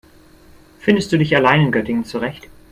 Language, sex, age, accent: German, male, 19-29, Deutschland Deutsch